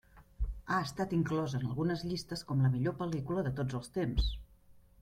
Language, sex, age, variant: Catalan, female, 50-59, Central